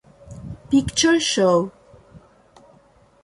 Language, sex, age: Italian, female, 50-59